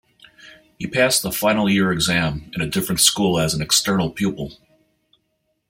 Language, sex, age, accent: English, male, 60-69, United States English